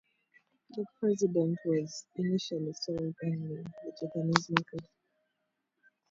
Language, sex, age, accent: English, female, 19-29, England English